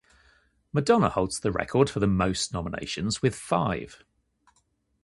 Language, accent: English, England English